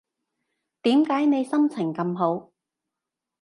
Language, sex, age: Cantonese, female, 30-39